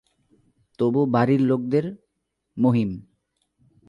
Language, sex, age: Bengali, male, 19-29